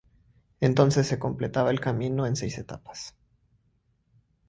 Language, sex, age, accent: Spanish, male, 19-29, México